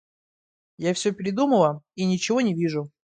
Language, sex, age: Russian, male, 19-29